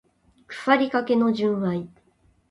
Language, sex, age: Japanese, female, 30-39